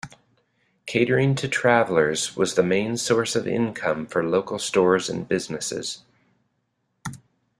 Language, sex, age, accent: English, male, 50-59, United States English